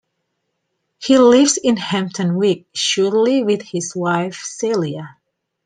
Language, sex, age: English, female, 30-39